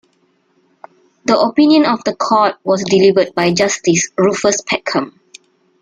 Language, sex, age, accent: English, female, 30-39, Malaysian English